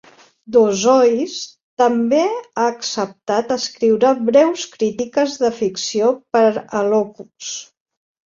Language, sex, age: Catalan, female, 40-49